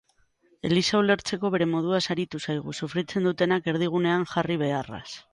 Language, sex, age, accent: Basque, female, 40-49, Mendebalekoa (Araba, Bizkaia, Gipuzkoako mendebaleko herri batzuk)